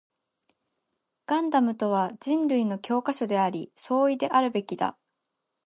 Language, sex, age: Japanese, female, 19-29